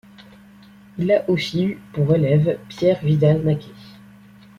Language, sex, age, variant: French, male, under 19, Français de métropole